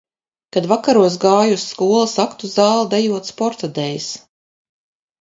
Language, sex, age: Latvian, female, 50-59